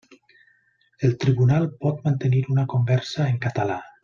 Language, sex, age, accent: Catalan, male, 40-49, valencià